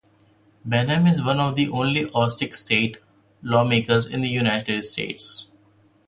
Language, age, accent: English, 19-29, India and South Asia (India, Pakistan, Sri Lanka)